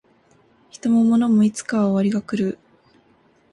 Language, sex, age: Japanese, female, 19-29